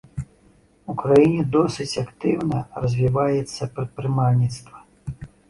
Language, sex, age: Belarusian, male, 50-59